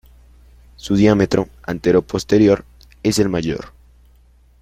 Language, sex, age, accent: Spanish, male, under 19, Andino-Pacífico: Colombia, Perú, Ecuador, oeste de Bolivia y Venezuela andina